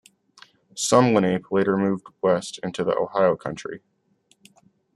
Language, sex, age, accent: English, male, under 19, United States English